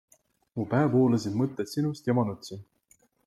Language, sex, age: Estonian, male, 19-29